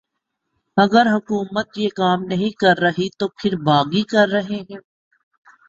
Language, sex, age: Urdu, male, 19-29